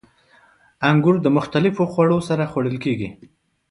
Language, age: Pashto, 30-39